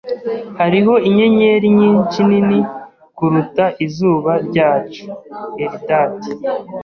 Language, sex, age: Kinyarwanda, male, 30-39